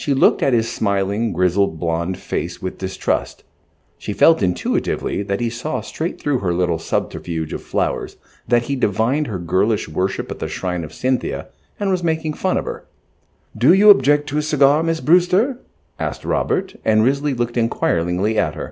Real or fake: real